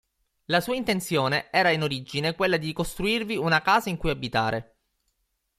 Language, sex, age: Italian, male, 19-29